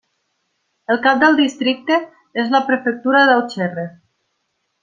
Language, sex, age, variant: Catalan, female, 19-29, Nord-Occidental